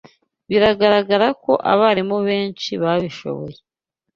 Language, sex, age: Kinyarwanda, female, 19-29